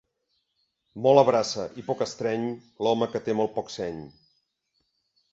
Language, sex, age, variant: Catalan, male, 50-59, Central